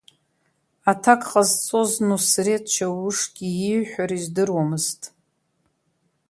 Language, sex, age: Abkhazian, female, 50-59